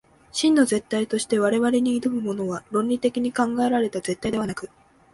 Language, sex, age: Japanese, female, 19-29